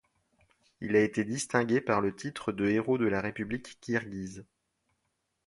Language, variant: French, Français de métropole